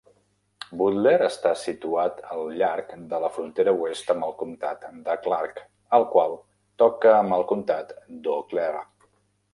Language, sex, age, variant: Catalan, male, 50-59, Central